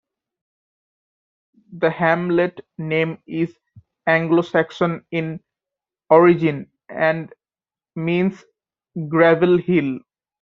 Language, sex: English, male